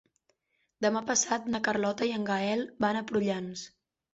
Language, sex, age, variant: Catalan, female, 19-29, Central